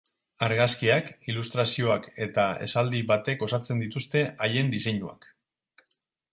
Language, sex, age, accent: Basque, male, 40-49, Mendebalekoa (Araba, Bizkaia, Gipuzkoako mendebaleko herri batzuk)